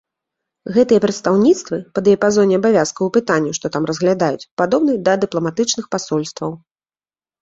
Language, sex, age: Belarusian, female, 30-39